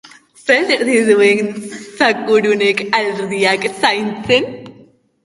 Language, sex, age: Basque, female, under 19